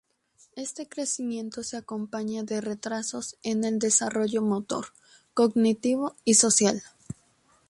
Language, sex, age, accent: Spanish, female, 19-29, México